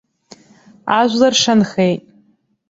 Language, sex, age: Abkhazian, female, under 19